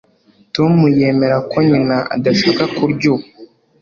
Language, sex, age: Kinyarwanda, male, under 19